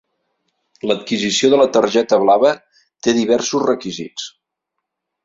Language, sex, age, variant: Catalan, male, 40-49, Central